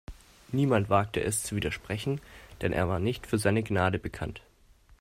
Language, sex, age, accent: German, male, under 19, Deutschland Deutsch